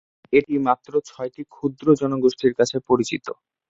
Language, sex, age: Bengali, male, under 19